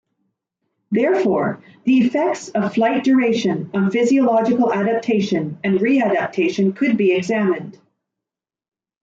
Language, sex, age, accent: English, female, 40-49, Canadian English